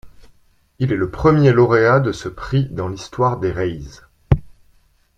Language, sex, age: French, male, 30-39